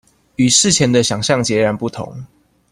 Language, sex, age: Chinese, male, 19-29